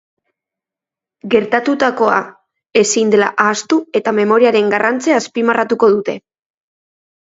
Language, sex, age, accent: Basque, female, 30-39, Mendebalekoa (Araba, Bizkaia, Gipuzkoako mendebaleko herri batzuk)